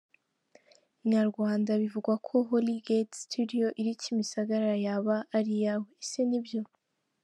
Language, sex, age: Kinyarwanda, female, 19-29